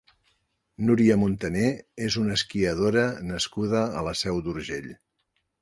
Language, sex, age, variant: Catalan, male, 60-69, Central